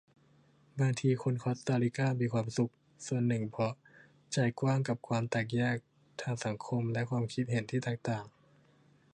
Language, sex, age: Thai, male, under 19